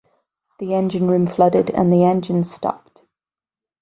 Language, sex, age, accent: English, female, 30-39, Northern Irish; yorkshire